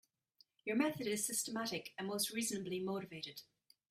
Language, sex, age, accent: English, female, 30-39, Irish English